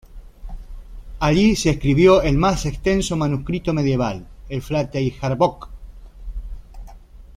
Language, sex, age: Spanish, male, 40-49